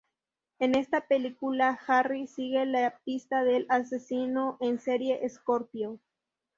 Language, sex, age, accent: Spanish, female, 19-29, México